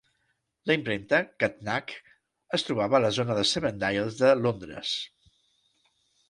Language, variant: Catalan, Central